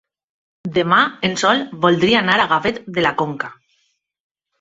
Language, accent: Catalan, valencià